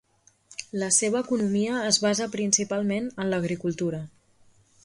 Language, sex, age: Catalan, female, 19-29